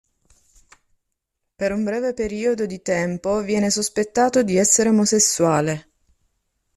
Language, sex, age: Italian, female, 30-39